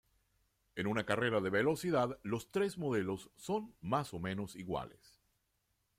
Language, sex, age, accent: Spanish, male, 60-69, Caribe: Cuba, Venezuela, Puerto Rico, República Dominicana, Panamá, Colombia caribeña, México caribeño, Costa del golfo de México